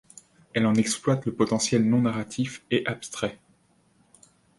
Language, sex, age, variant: French, male, 30-39, Français de métropole